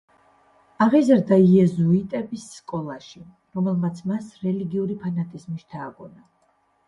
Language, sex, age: Georgian, female, 40-49